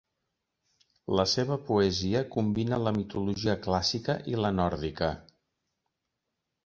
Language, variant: Catalan, Central